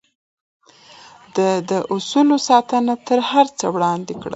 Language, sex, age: Pashto, female, 19-29